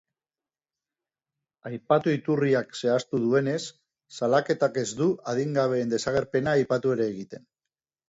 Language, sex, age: Basque, male, 40-49